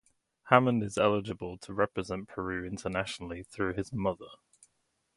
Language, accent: English, England English; Welsh English